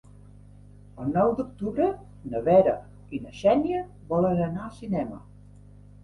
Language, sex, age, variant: Catalan, female, 50-59, Septentrional